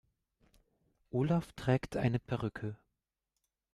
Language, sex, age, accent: German, male, under 19, Deutschland Deutsch